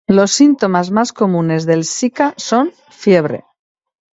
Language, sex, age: Spanish, female, 50-59